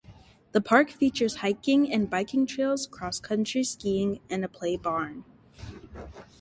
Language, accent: English, United States English